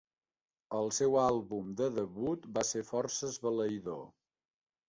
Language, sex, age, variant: Catalan, male, 50-59, Central